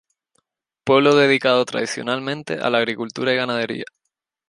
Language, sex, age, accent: Spanish, male, 19-29, España: Islas Canarias